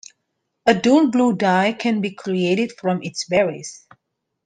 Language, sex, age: English, female, 30-39